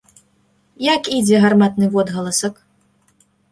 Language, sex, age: Belarusian, female, 19-29